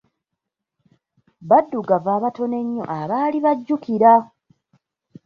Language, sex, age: Ganda, female, 19-29